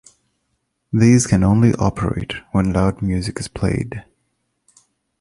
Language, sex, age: English, male, 19-29